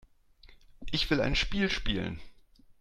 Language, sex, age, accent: German, male, 40-49, Deutschland Deutsch